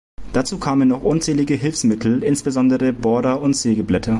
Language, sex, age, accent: German, male, 19-29, Deutschland Deutsch